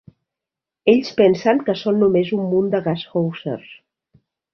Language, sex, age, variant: Catalan, female, 40-49, Nord-Occidental